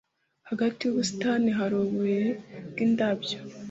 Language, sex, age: Kinyarwanda, female, 19-29